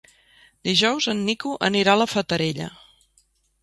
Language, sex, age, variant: Catalan, female, 40-49, Central